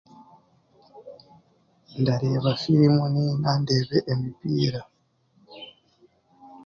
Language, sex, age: Chiga, male, 30-39